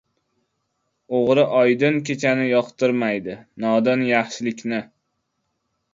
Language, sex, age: Uzbek, male, under 19